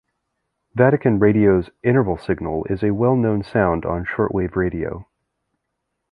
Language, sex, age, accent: English, male, 30-39, United States English